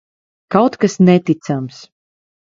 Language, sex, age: Latvian, female, 30-39